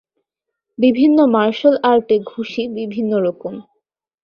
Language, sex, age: Bengali, female, 19-29